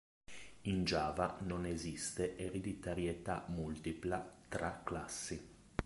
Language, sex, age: Italian, male, 40-49